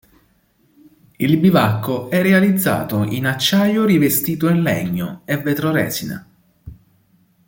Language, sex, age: Italian, male, 19-29